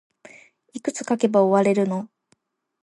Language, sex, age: Japanese, female, 19-29